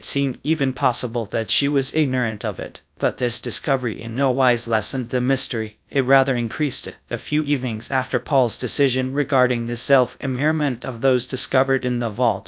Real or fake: fake